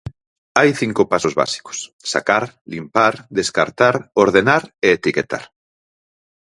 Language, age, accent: Galician, 40-49, Atlántico (seseo e gheada)